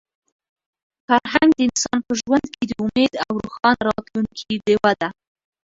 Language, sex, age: Pashto, female, 19-29